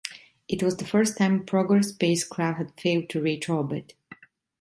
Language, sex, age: English, female, 30-39